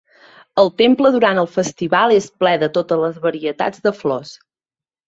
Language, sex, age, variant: Catalan, female, 30-39, Central